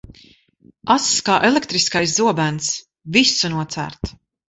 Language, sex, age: Latvian, female, 40-49